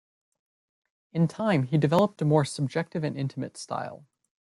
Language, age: English, 19-29